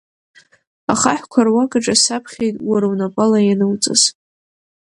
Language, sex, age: Abkhazian, female, under 19